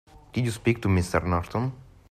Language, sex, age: English, male, under 19